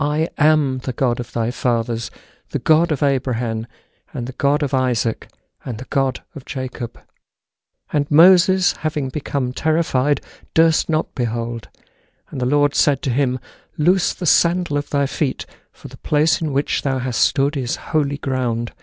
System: none